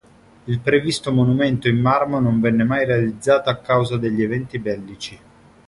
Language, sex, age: Italian, male, 30-39